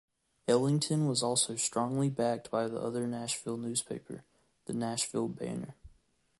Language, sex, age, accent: English, male, 19-29, United States English